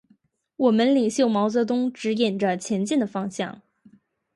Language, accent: Chinese, 出生地：吉林省